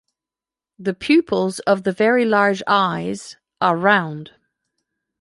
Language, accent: English, United States English